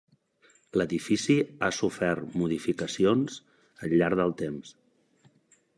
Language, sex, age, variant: Catalan, male, 40-49, Nord-Occidental